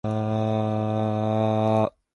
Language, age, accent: Spanish, 19-29, España: Islas Canarias